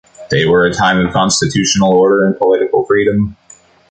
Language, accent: English, United States English